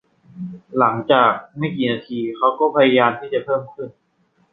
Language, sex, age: Thai, male, under 19